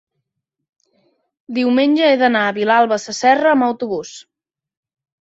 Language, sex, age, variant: Catalan, female, 19-29, Central